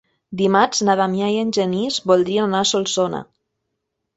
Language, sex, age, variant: Catalan, female, 19-29, Nord-Occidental